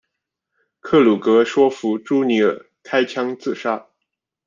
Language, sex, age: Chinese, male, 40-49